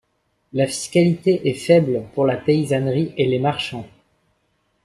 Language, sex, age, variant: French, male, 19-29, Français de métropole